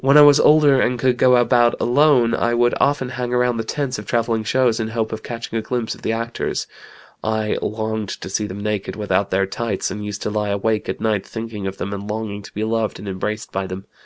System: none